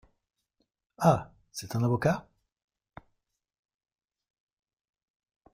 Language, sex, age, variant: French, male, 50-59, Français de métropole